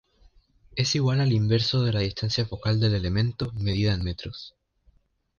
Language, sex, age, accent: Spanish, male, under 19, Rioplatense: Argentina, Uruguay, este de Bolivia, Paraguay